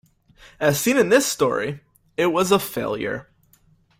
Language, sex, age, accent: English, male, under 19, United States English